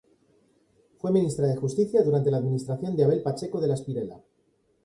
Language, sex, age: Spanish, male, 40-49